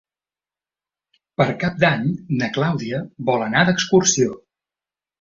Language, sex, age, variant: Catalan, male, 30-39, Central